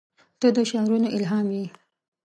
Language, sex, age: Pashto, female, 30-39